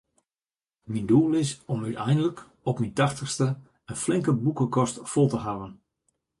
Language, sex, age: Western Frisian, male, 50-59